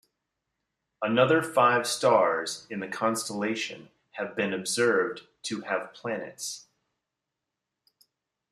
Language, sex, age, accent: English, male, 30-39, United States English